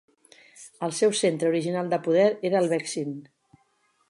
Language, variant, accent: Catalan, Central, central; Oriental